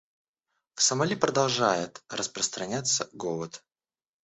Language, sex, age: Russian, male, 19-29